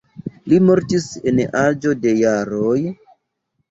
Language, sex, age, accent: Esperanto, male, 30-39, Internacia